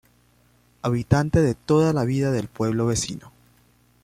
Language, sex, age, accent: Spanish, male, 19-29, Andino-Pacífico: Colombia, Perú, Ecuador, oeste de Bolivia y Venezuela andina